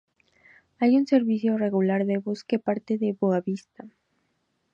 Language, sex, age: Spanish, female, 19-29